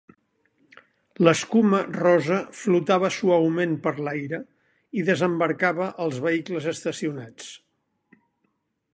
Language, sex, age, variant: Catalan, male, 70-79, Central